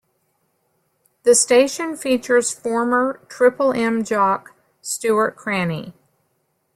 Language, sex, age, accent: English, female, 50-59, United States English